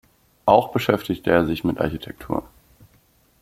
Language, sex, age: German, male, 19-29